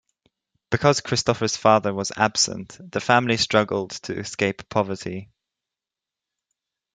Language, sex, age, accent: English, male, under 19, England English